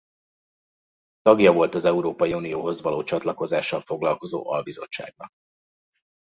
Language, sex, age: Hungarian, male, 30-39